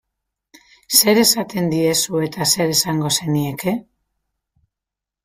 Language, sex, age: Basque, female, 30-39